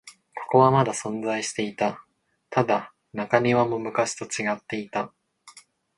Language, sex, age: Japanese, male, 19-29